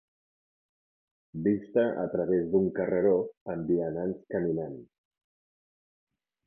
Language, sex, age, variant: Catalan, male, 40-49, Central